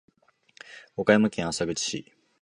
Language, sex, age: Japanese, male, 19-29